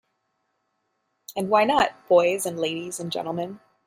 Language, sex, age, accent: English, female, 30-39, United States English